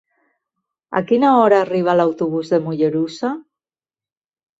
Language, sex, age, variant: Catalan, female, 50-59, Central